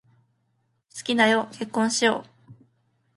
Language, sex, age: Japanese, female, 19-29